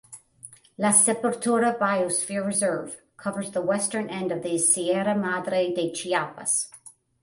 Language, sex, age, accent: English, female, 50-59, United States English